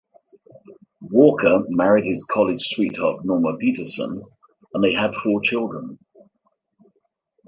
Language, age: English, 60-69